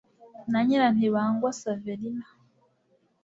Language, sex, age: Kinyarwanda, female, 19-29